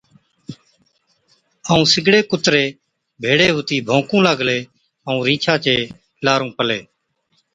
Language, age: Od, 40-49